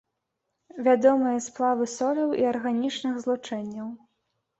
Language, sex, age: Belarusian, female, 19-29